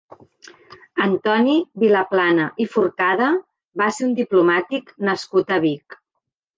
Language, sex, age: Catalan, female, 50-59